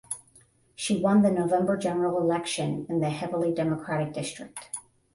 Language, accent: English, United States English